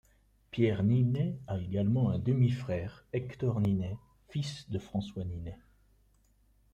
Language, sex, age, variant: French, male, 30-39, Français de métropole